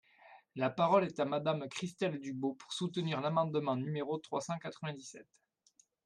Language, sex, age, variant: French, male, 40-49, Français de métropole